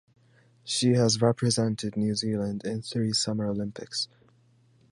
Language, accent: English, United States English